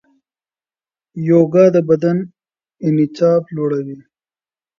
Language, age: Pashto, 30-39